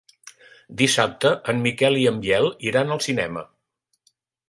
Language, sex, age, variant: Catalan, male, 60-69, Central